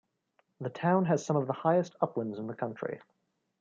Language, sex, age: English, male, 19-29